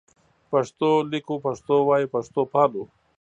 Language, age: Pashto, 40-49